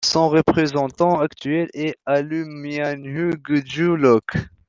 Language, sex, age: French, female, 19-29